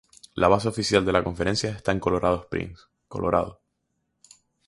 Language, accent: Spanish, España: Islas Canarias